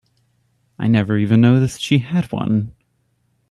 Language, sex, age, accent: English, male, 19-29, United States English